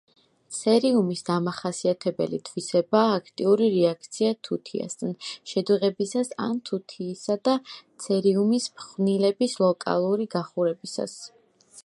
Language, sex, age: Georgian, female, 19-29